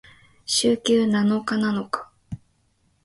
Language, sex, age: Japanese, female, 19-29